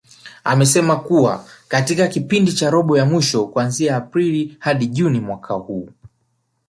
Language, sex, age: Swahili, male, 19-29